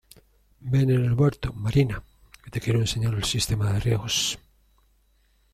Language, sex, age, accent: Spanish, male, 50-59, España: Norte peninsular (Asturias, Castilla y León, Cantabria, País Vasco, Navarra, Aragón, La Rioja, Guadalajara, Cuenca)